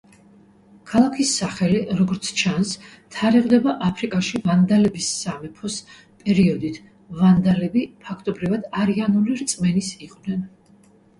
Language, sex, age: Georgian, female, 50-59